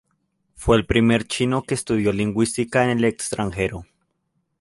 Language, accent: Spanish, Andino-Pacífico: Colombia, Perú, Ecuador, oeste de Bolivia y Venezuela andina